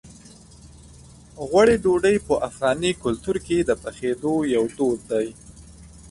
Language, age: Pashto, under 19